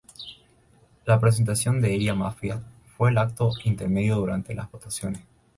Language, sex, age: Spanish, male, 19-29